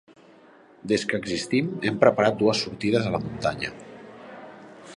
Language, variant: Catalan, Central